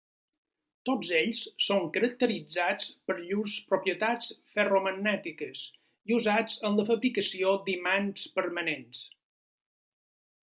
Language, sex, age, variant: Catalan, male, 40-49, Balear